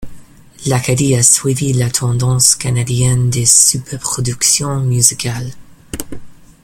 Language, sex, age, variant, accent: French, male, 19-29, Français d'Europe, Français du Royaume-Uni